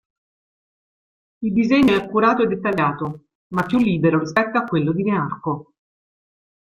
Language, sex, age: Italian, female, 40-49